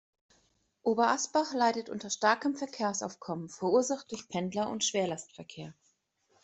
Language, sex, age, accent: German, female, 30-39, Deutschland Deutsch